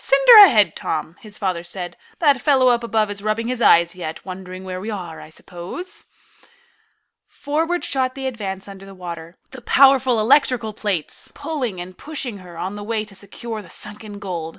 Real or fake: real